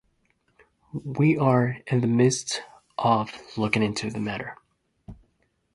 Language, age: English, 19-29